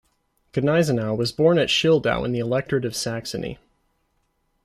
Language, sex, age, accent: English, male, 19-29, United States English